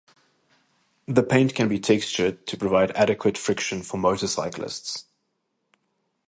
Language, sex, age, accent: English, male, 30-39, Southern African (South Africa, Zimbabwe, Namibia)